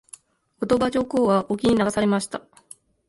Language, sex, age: Japanese, female, 19-29